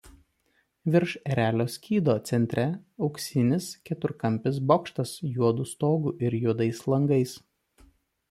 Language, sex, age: Lithuanian, male, 30-39